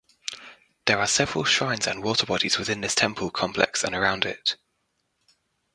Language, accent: English, England English